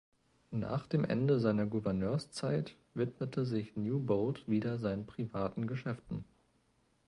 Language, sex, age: German, male, 19-29